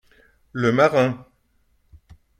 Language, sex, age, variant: French, male, 50-59, Français de métropole